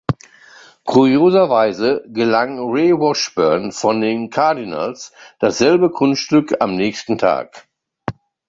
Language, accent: German, Deutschland Deutsch